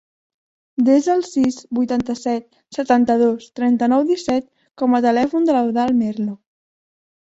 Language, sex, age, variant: Catalan, female, under 19, Central